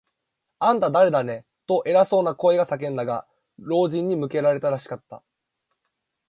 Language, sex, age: Japanese, male, 19-29